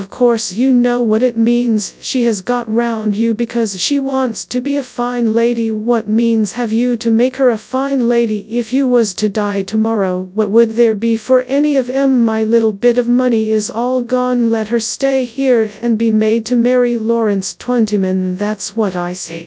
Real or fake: fake